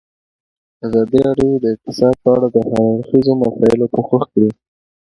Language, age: Pashto, 19-29